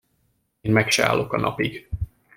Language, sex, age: Hungarian, male, 19-29